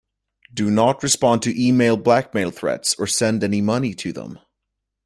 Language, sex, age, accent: English, male, 19-29, United States English